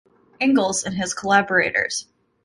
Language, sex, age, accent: English, female, 19-29, United States English